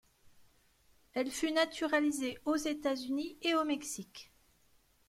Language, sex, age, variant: French, female, 40-49, Français de métropole